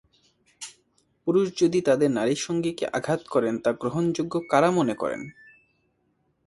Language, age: Bengali, 19-29